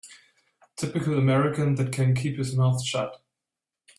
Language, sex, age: English, male, 19-29